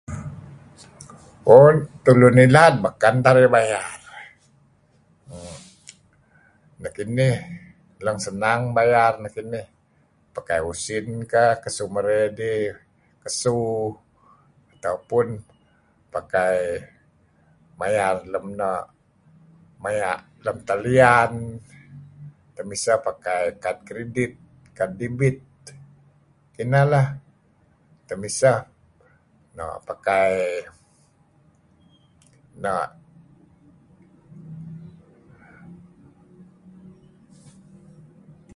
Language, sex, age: Kelabit, male, 60-69